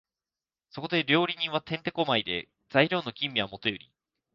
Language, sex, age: Japanese, male, 19-29